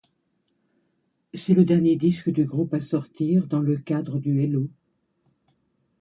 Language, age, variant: French, 60-69, Français de métropole